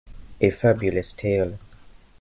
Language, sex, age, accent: English, male, 19-29, England English